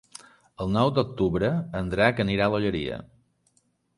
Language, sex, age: Catalan, male, 40-49